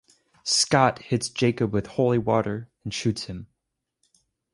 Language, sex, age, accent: English, male, 19-29, United States English